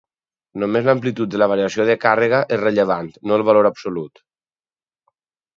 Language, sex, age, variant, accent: Catalan, male, 30-39, Valencià meridional, valencià